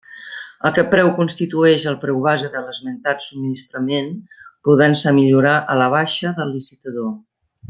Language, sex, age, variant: Catalan, female, 50-59, Central